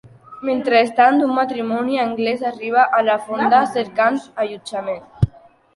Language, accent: Catalan, aprenent (recent, des del castellà)